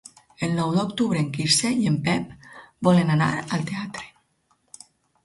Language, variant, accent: Catalan, Alacantí, valencià